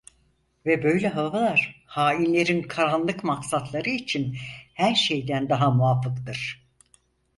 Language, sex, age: Turkish, female, 80-89